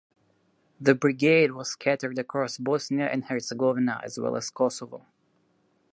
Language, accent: English, United States English